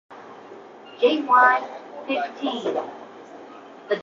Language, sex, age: English, female, 19-29